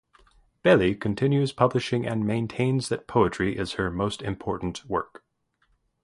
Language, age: English, 30-39